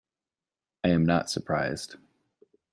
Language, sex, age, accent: English, male, 19-29, United States English